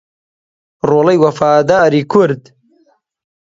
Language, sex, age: Central Kurdish, male, 19-29